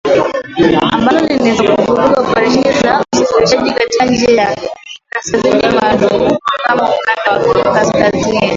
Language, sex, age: Swahili, female, 19-29